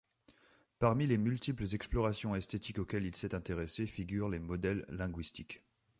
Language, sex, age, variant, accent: French, male, 30-39, Français des départements et régions d'outre-mer, Français de La Réunion